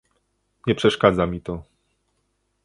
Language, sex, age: Polish, male, 30-39